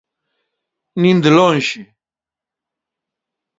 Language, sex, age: Galician, male, 40-49